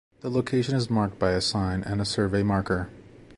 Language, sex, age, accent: English, male, 30-39, United States English